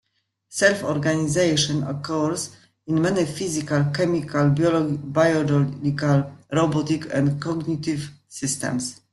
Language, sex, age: English, female, 50-59